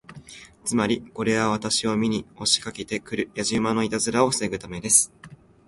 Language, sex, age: Japanese, male, under 19